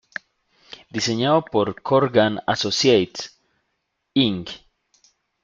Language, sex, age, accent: Spanish, male, 30-39, Andino-Pacífico: Colombia, Perú, Ecuador, oeste de Bolivia y Venezuela andina